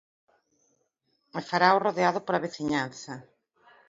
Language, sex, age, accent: Galician, female, 50-59, Normativo (estándar)